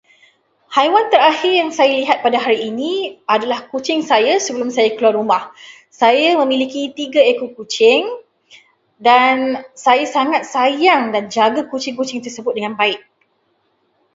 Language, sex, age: Malay, female, 30-39